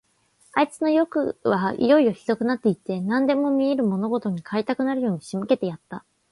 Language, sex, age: Japanese, female, 19-29